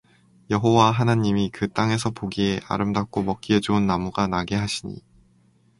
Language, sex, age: Korean, male, 19-29